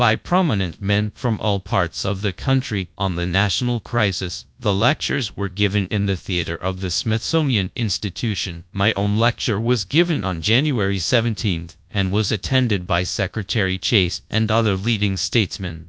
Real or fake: fake